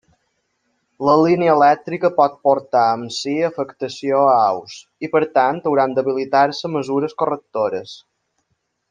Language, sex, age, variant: Catalan, male, 19-29, Balear